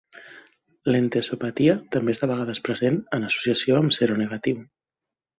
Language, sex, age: Catalan, female, 30-39